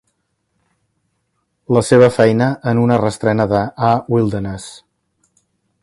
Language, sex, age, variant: Catalan, male, 60-69, Central